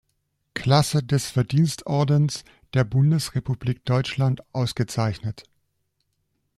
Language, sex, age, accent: German, male, 40-49, Deutschland Deutsch